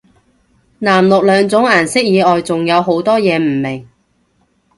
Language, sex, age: Cantonese, female, 30-39